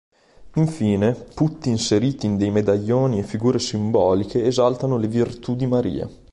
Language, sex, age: Italian, male, 19-29